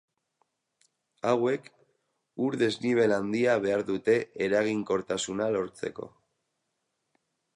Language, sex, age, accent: Basque, male, 30-39, Mendebalekoa (Araba, Bizkaia, Gipuzkoako mendebaleko herri batzuk)